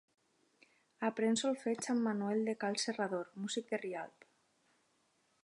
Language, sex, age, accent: Catalan, female, 30-39, valencià